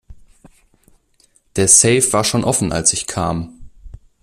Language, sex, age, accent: German, male, 19-29, Deutschland Deutsch